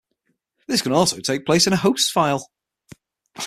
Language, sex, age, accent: English, male, 40-49, England English